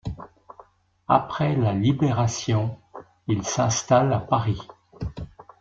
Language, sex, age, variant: French, male, 60-69, Français de métropole